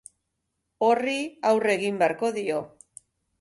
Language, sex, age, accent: Basque, female, 40-49, Mendebalekoa (Araba, Bizkaia, Gipuzkoako mendebaleko herri batzuk)